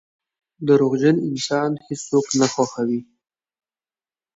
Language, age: Pashto, 19-29